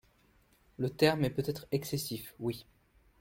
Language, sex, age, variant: French, male, 19-29, Français de métropole